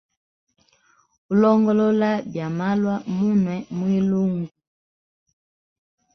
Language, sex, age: Hemba, female, 30-39